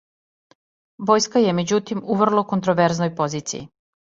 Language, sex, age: Serbian, female, 50-59